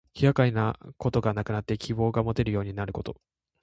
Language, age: Japanese, 19-29